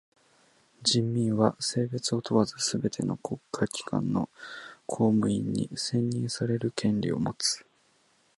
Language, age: Japanese, 19-29